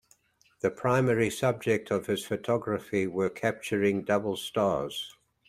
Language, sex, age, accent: English, male, 70-79, New Zealand English